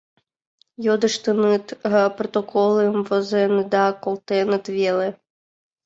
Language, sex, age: Mari, female, under 19